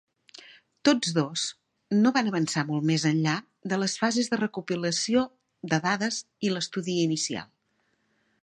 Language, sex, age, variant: Catalan, female, 50-59, Central